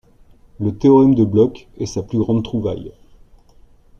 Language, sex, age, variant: French, male, 40-49, Français de métropole